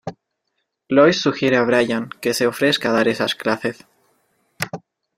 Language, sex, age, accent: Spanish, male, 19-29, México